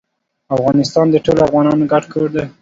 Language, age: Pashto, 19-29